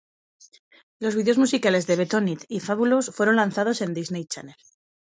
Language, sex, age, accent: Spanish, female, 30-39, España: Norte peninsular (Asturias, Castilla y León, Cantabria, País Vasco, Navarra, Aragón, La Rioja, Guadalajara, Cuenca)